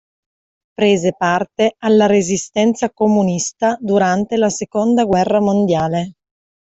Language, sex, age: Italian, female, 30-39